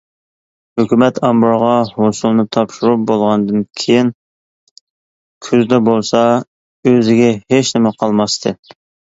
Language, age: Uyghur, 30-39